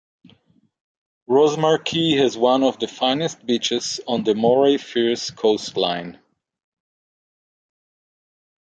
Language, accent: English, United States English